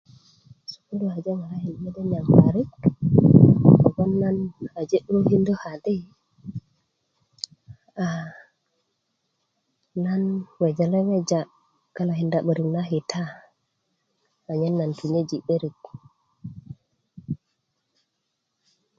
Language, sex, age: Kuku, female, 19-29